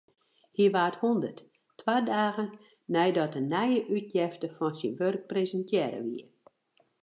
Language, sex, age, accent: Western Frisian, female, 60-69, Wâldfrysk